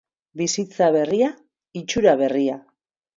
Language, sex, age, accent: Basque, female, 40-49, Mendebalekoa (Araba, Bizkaia, Gipuzkoako mendebaleko herri batzuk)